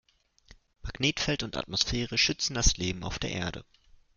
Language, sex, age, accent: German, male, 19-29, Deutschland Deutsch